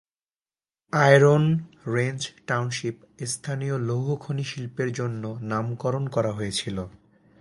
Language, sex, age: Bengali, male, 19-29